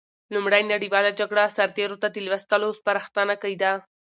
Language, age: Pashto, 19-29